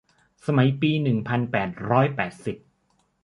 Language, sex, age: Thai, male, 40-49